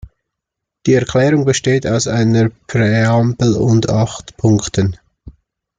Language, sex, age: German, male, 19-29